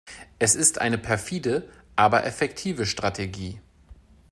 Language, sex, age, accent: German, male, 30-39, Deutschland Deutsch